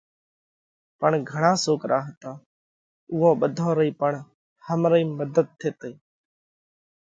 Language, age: Parkari Koli, 19-29